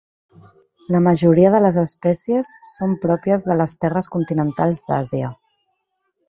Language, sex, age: Catalan, female, 40-49